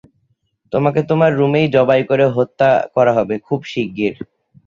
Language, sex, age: Bengali, male, 19-29